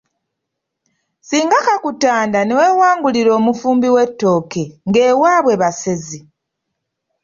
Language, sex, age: Ganda, female, 30-39